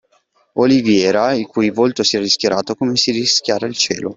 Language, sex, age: Italian, male, 19-29